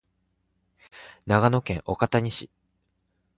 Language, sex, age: Japanese, male, 40-49